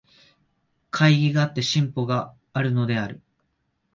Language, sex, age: Japanese, male, 19-29